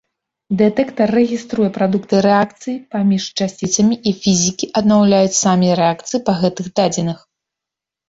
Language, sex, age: Belarusian, female, 30-39